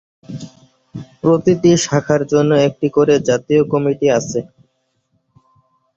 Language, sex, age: Bengali, male, 19-29